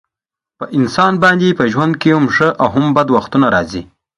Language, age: Pashto, 19-29